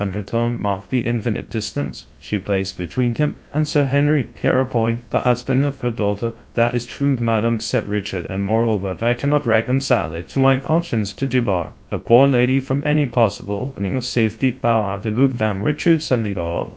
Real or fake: fake